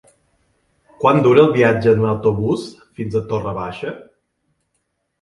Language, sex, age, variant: Catalan, male, 40-49, Balear